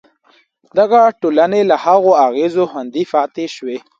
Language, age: Pashto, 19-29